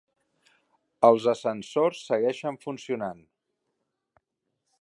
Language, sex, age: Catalan, male, 50-59